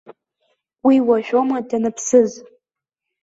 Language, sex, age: Abkhazian, female, under 19